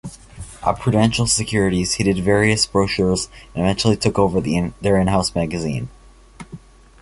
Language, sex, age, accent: English, male, under 19, Canadian English